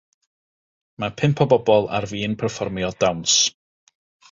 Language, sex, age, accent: Welsh, male, 30-39, Y Deyrnas Unedig Cymraeg